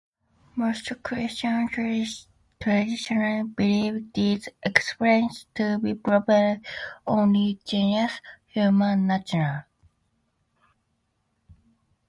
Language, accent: English, United States English